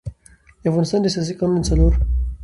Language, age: Pashto, 19-29